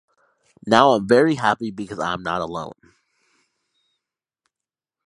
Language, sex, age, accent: English, male, under 19, United States English